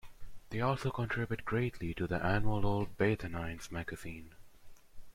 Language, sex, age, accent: English, male, under 19, India and South Asia (India, Pakistan, Sri Lanka)